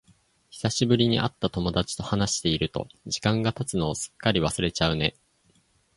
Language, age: Japanese, under 19